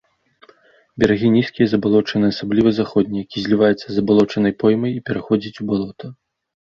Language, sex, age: Belarusian, male, 19-29